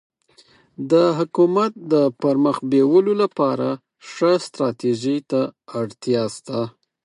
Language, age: Pashto, 30-39